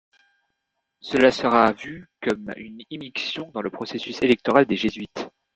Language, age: French, 19-29